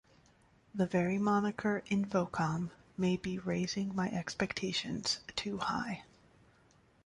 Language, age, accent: English, 30-39, United States English